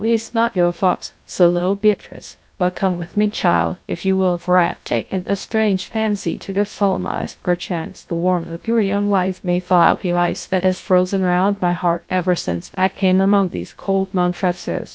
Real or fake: fake